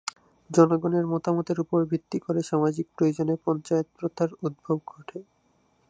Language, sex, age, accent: Bengali, male, 19-29, প্রমিত বাংলা